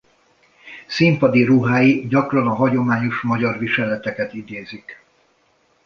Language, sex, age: Hungarian, male, 60-69